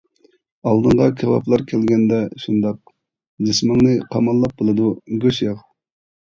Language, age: Uyghur, 19-29